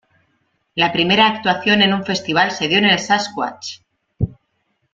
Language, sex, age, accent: Spanish, female, 30-39, España: Centro-Sur peninsular (Madrid, Toledo, Castilla-La Mancha)